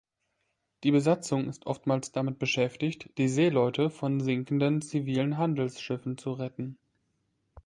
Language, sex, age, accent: German, male, 19-29, Deutschland Deutsch